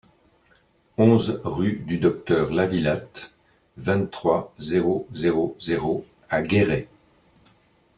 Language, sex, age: French, male, 60-69